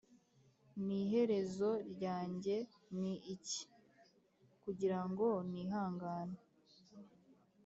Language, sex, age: Kinyarwanda, female, under 19